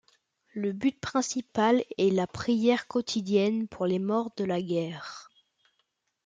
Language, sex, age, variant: French, male, under 19, Français de métropole